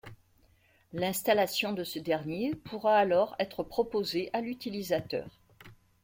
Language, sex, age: French, female, 60-69